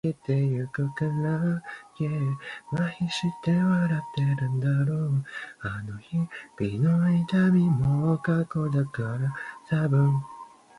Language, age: Chinese, 19-29